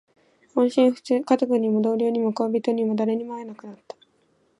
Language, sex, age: Japanese, female, under 19